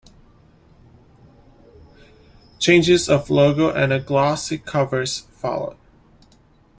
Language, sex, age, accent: English, male, 19-29, United States English